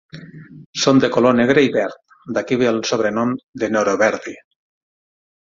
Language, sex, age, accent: Catalan, male, 40-49, central; nord-occidental